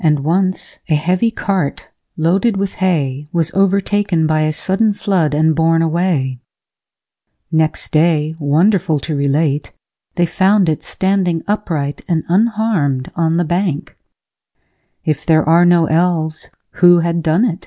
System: none